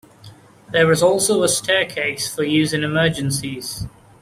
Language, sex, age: English, male, 19-29